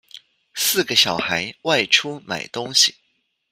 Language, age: Chinese, 30-39